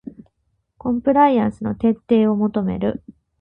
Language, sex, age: Japanese, female, 19-29